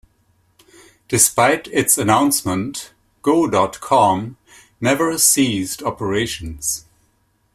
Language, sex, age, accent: English, male, 50-59, Canadian English